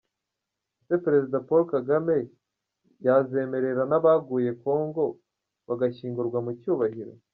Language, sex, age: Kinyarwanda, male, 19-29